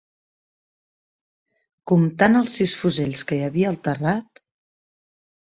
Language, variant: Catalan, Central